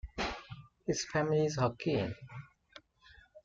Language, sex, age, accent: English, male, 19-29, India and South Asia (India, Pakistan, Sri Lanka)